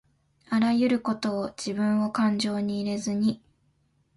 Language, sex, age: Japanese, female, 19-29